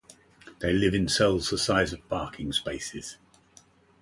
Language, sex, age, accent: English, male, 60-69, England English